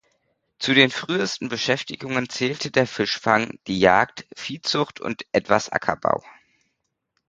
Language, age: German, 19-29